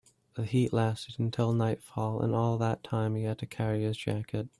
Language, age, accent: English, under 19, Scottish English